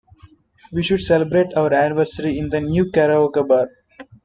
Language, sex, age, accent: English, male, 19-29, India and South Asia (India, Pakistan, Sri Lanka)